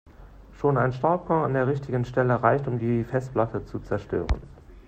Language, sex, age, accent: German, male, 30-39, Deutschland Deutsch